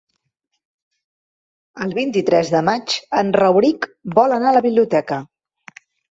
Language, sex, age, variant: Catalan, female, 30-39, Central